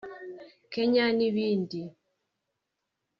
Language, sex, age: Kinyarwanda, female, 19-29